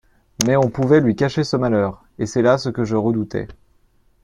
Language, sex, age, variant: French, male, 19-29, Français de métropole